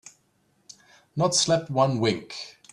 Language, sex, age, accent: English, male, 50-59, United States English